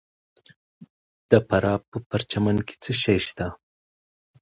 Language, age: Pashto, 30-39